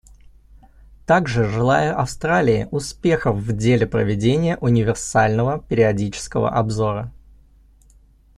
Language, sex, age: Russian, male, 30-39